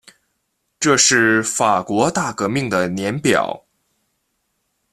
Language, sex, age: Chinese, male, 19-29